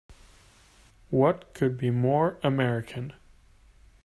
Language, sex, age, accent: English, male, 19-29, United States English